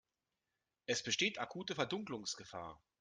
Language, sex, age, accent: German, male, 40-49, Deutschland Deutsch